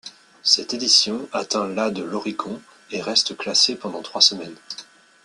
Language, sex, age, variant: French, male, 30-39, Français de métropole